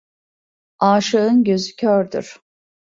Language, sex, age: Turkish, female, 50-59